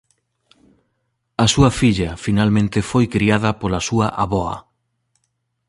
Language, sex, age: Galician, male, 40-49